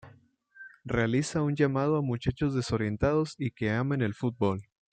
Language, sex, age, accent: Spanish, male, 19-29, México